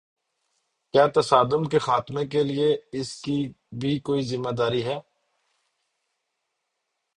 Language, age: Urdu, 30-39